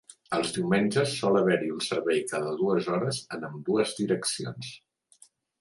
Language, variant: Catalan, Central